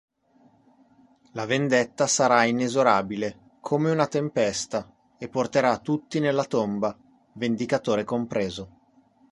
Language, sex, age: Italian, male, 40-49